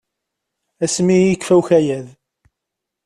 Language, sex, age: Kabyle, male, 30-39